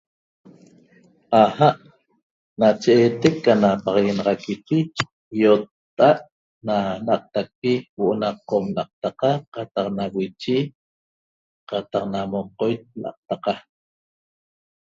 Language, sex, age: Toba, male, 60-69